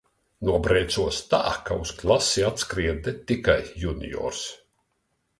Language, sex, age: Latvian, male, 60-69